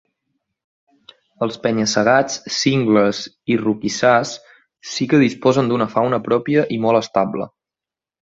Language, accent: Catalan, Oriental